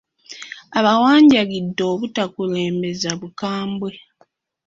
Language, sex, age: Ganda, female, 19-29